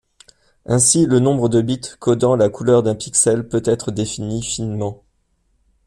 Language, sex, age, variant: French, male, 19-29, Français de métropole